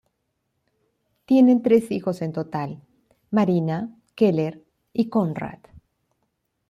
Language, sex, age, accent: Spanish, female, 60-69, Andino-Pacífico: Colombia, Perú, Ecuador, oeste de Bolivia y Venezuela andina